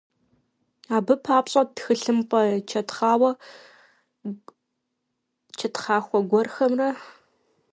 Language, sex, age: Kabardian, female, 19-29